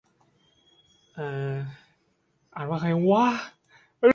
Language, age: Thai, 19-29